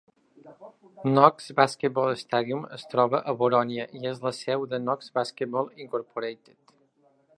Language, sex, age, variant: Catalan, male, 40-49, Central